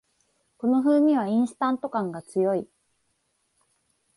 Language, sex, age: Japanese, female, 19-29